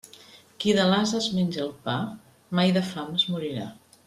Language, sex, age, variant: Catalan, female, 50-59, Central